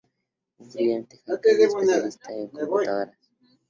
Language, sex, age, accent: Spanish, male, under 19, México